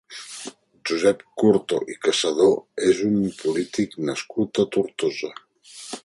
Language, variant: Catalan, Central